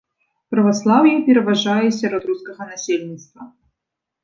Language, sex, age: Belarusian, female, 19-29